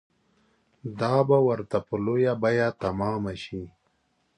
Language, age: Pashto, 30-39